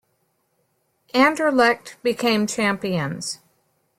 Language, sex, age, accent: English, female, 50-59, United States English